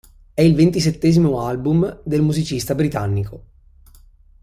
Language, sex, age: Italian, male, 19-29